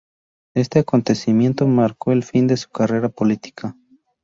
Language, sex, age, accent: Spanish, male, 19-29, México